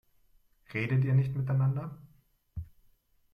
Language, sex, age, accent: German, male, 19-29, Deutschland Deutsch